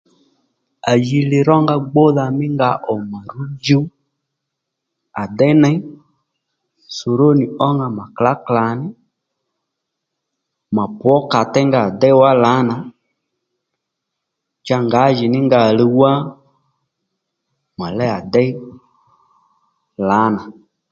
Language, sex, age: Lendu, male, 30-39